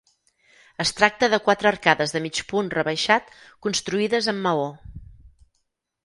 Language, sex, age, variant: Catalan, female, 50-59, Central